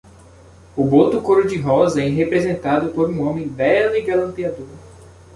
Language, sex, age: Portuguese, male, 19-29